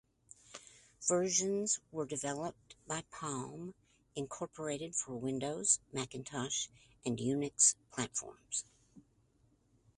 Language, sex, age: English, female, 70-79